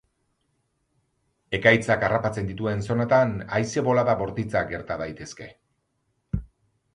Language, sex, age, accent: Basque, male, 40-49, Mendebalekoa (Araba, Bizkaia, Gipuzkoako mendebaleko herri batzuk)